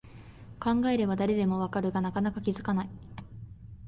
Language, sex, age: Japanese, female, under 19